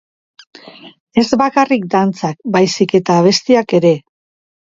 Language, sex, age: Basque, female, 50-59